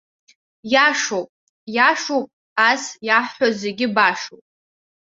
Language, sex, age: Abkhazian, female, under 19